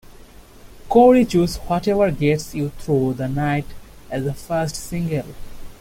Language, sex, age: English, male, 19-29